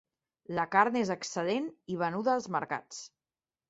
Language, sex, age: Catalan, female, 30-39